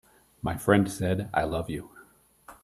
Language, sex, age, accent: English, male, 40-49, United States English